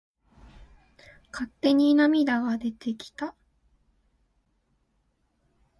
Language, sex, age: Japanese, female, 19-29